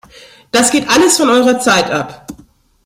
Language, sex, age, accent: German, female, 30-39, Deutschland Deutsch